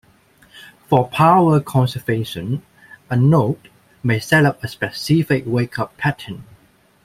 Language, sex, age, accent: English, male, 19-29, Hong Kong English